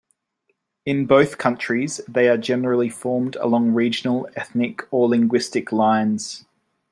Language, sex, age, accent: English, male, 19-29, Australian English